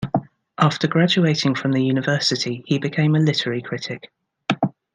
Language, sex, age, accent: English, female, 30-39, England English